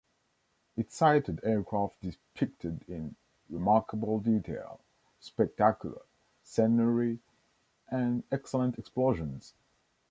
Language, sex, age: English, male, 19-29